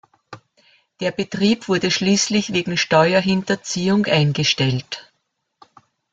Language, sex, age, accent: German, female, 70-79, Österreichisches Deutsch